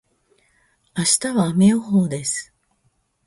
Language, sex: Japanese, female